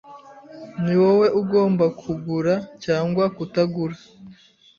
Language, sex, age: Kinyarwanda, female, 30-39